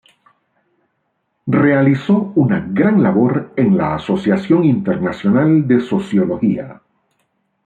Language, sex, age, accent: Spanish, male, 50-59, América central